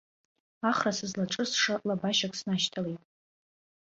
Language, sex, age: Abkhazian, female, under 19